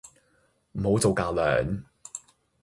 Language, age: Cantonese, 19-29